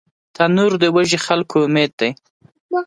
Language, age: Pashto, 30-39